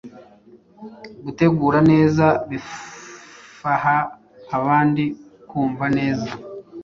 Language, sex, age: Kinyarwanda, male, 40-49